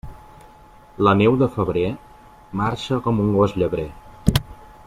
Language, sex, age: Catalan, male, 19-29